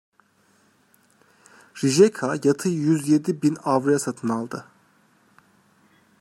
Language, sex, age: Turkish, male, 19-29